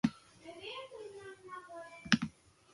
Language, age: Basque, under 19